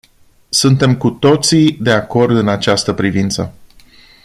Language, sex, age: Romanian, male, 30-39